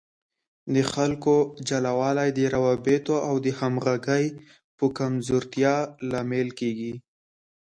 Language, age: Pashto, under 19